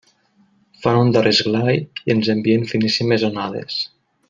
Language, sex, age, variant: Catalan, male, 19-29, Nord-Occidental